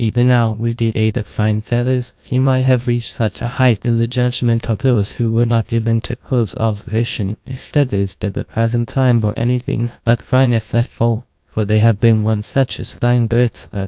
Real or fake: fake